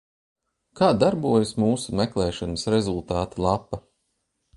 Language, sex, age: Latvian, male, 40-49